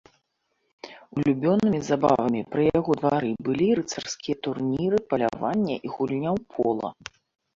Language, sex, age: Belarusian, female, 40-49